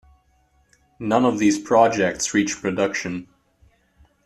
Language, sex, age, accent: English, male, 19-29, England English